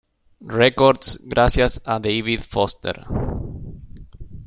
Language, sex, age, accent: Spanish, male, 19-29, Rioplatense: Argentina, Uruguay, este de Bolivia, Paraguay